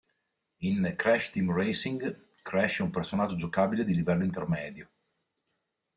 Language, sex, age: Italian, male, 40-49